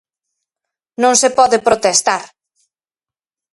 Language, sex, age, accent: Galician, female, 40-49, Atlántico (seseo e gheada)